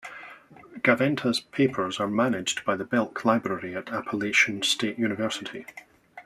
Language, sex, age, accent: English, male, 40-49, Scottish English